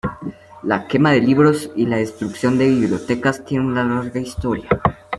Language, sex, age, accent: Spanish, male, under 19, Andino-Pacífico: Colombia, Perú, Ecuador, oeste de Bolivia y Venezuela andina